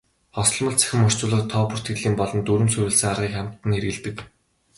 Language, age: Mongolian, 19-29